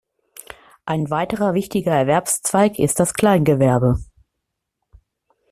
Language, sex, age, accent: German, female, 50-59, Deutschland Deutsch